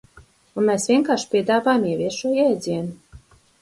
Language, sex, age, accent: Latvian, female, 40-49, Dzimtā valoda